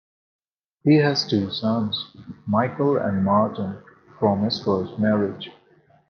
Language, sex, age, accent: English, male, 19-29, India and South Asia (India, Pakistan, Sri Lanka)